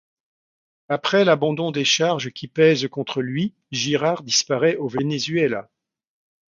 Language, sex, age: French, male, 60-69